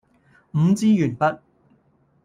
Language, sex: Cantonese, male